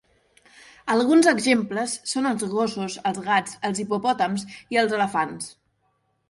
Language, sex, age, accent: Catalan, female, 19-29, central; nord-occidental